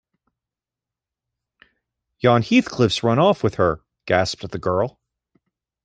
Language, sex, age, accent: English, male, 40-49, United States English